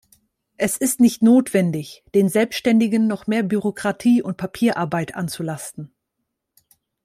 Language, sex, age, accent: German, female, 30-39, Deutschland Deutsch